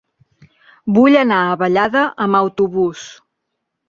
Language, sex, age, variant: Catalan, female, 19-29, Central